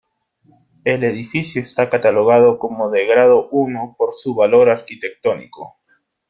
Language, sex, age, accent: Spanish, male, 19-29, Andino-Pacífico: Colombia, Perú, Ecuador, oeste de Bolivia y Venezuela andina